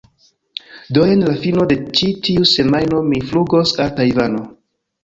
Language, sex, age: Esperanto, male, 19-29